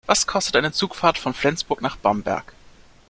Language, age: German, 19-29